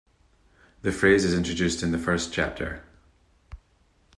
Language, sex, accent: English, male, Scottish English